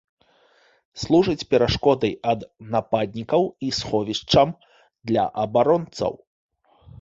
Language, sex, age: Belarusian, male, 30-39